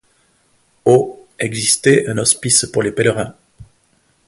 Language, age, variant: French, 50-59, Français de métropole